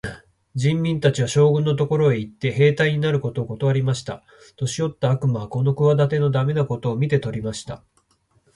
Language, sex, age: Japanese, male, 40-49